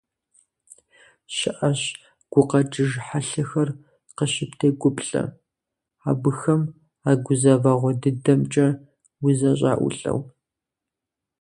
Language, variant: Kabardian, Адыгэбзэ (Къэбэрдей, Кирил, псоми зэдай)